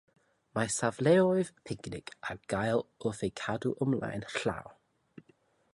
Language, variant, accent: Welsh, South-Eastern Welsh, Y Deyrnas Unedig Cymraeg